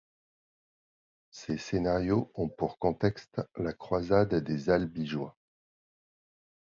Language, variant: French, Français de métropole